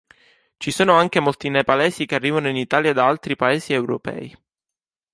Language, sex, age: Italian, male, 19-29